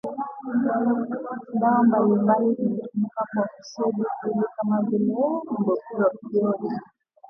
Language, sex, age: Swahili, female, 19-29